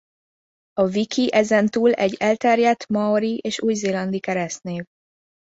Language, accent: Hungarian, budapesti